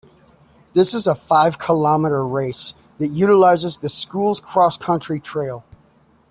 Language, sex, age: English, male, 40-49